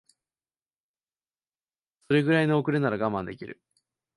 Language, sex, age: Japanese, male, 19-29